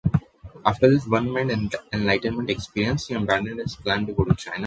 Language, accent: English, India and South Asia (India, Pakistan, Sri Lanka)